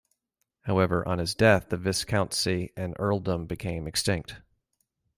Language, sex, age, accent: English, male, 30-39, United States English